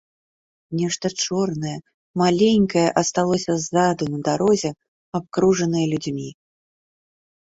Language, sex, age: Belarusian, female, 30-39